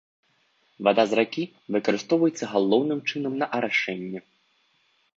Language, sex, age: Belarusian, male, 19-29